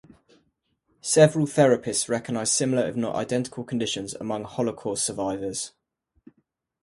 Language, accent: English, England English